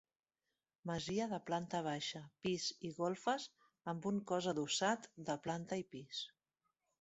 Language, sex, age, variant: Catalan, female, 30-39, Central